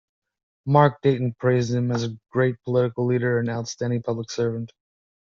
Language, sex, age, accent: English, male, 19-29, United States English